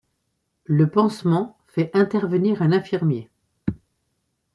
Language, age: French, 60-69